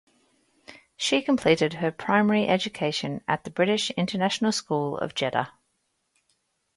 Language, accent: English, Australian English